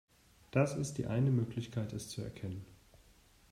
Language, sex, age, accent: German, male, 30-39, Deutschland Deutsch